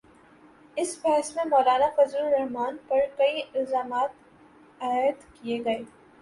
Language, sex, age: Urdu, female, 19-29